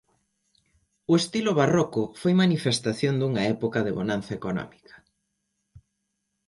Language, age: Galician, 19-29